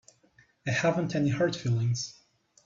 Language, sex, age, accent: English, male, 19-29, United States English